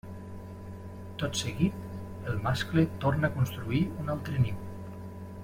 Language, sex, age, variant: Catalan, male, 40-49, Septentrional